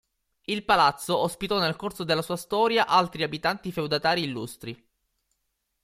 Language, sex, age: Italian, male, 19-29